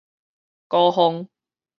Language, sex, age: Min Nan Chinese, male, 19-29